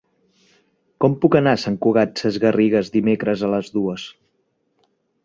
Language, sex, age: Catalan, male, 19-29